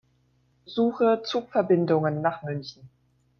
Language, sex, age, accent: German, female, 19-29, Deutschland Deutsch